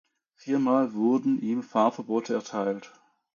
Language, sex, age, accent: German, male, 40-49, Deutschland Deutsch